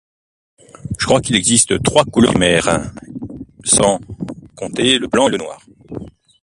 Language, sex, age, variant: French, male, 50-59, Français de métropole